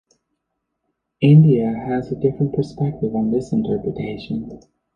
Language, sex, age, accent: English, male, 30-39, United States English